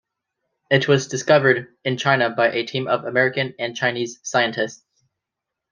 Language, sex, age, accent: English, male, 19-29, United States English